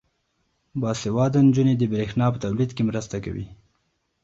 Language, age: Pashto, 19-29